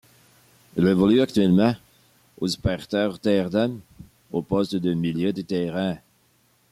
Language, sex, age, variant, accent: French, male, 40-49, Français d'Amérique du Nord, Français du Canada